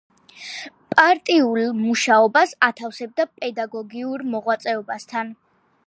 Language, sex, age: Georgian, female, under 19